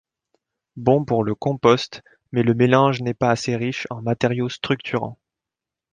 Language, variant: French, Français de métropole